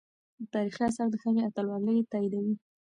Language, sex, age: Pashto, female, 19-29